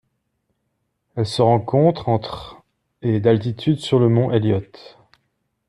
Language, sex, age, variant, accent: French, male, 40-49, Français d'Europe, Français de Suisse